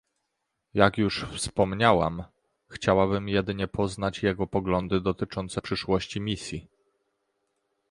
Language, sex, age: Polish, male, 30-39